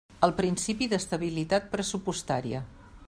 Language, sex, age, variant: Catalan, female, 60-69, Central